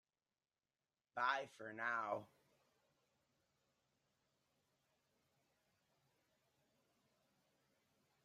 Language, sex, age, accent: English, male, 30-39, United States English